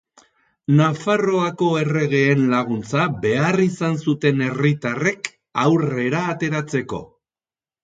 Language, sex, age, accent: Basque, male, 60-69, Erdialdekoa edo Nafarra (Gipuzkoa, Nafarroa)